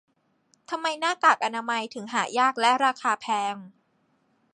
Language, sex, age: Thai, female, 19-29